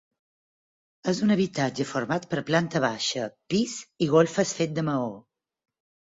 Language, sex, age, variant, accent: Catalan, female, 60-69, Balear, balear